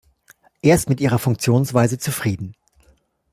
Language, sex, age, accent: German, male, 40-49, Deutschland Deutsch